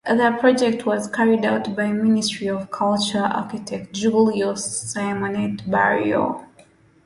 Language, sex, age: English, female, 19-29